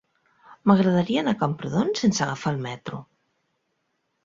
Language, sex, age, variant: Catalan, female, 40-49, Central